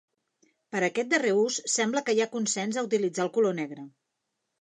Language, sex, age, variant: Catalan, female, 50-59, Central